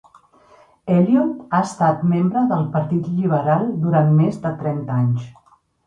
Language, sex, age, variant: Catalan, female, 50-59, Central